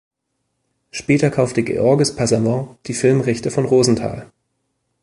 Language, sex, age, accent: German, male, 19-29, Deutschland Deutsch